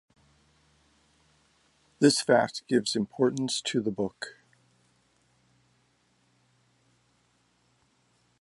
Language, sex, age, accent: English, male, 50-59, United States English